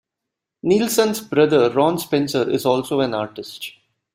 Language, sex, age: English, male, 19-29